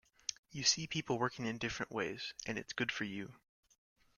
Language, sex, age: English, male, under 19